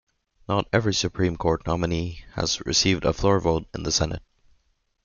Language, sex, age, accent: English, male, 19-29, United States English